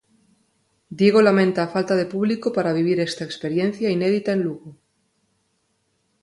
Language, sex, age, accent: Galician, female, 40-49, Neofalante